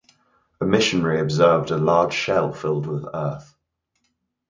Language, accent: English, England English